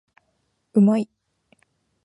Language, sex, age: Japanese, female, 19-29